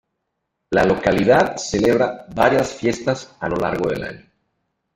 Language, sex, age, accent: Spanish, male, 40-49, México